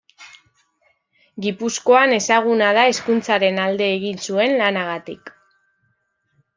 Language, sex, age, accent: Basque, female, 19-29, Mendebalekoa (Araba, Bizkaia, Gipuzkoako mendebaleko herri batzuk)